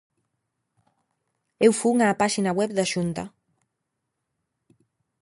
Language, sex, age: Galician, female, 30-39